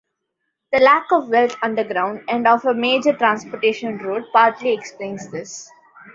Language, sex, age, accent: English, female, 19-29, India and South Asia (India, Pakistan, Sri Lanka)